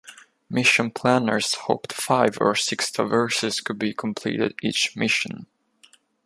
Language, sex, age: English, male, 19-29